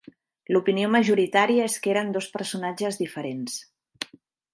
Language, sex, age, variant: Catalan, female, 40-49, Central